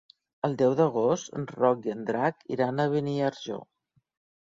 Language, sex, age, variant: Catalan, female, 50-59, Central